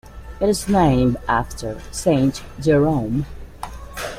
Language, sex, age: English, female, 50-59